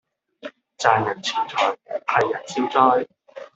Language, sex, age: Cantonese, male, 19-29